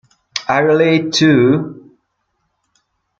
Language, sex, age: Italian, male, 19-29